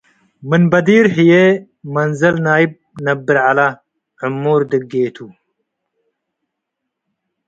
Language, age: Tigre, 19-29